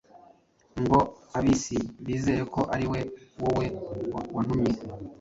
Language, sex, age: Kinyarwanda, male, 40-49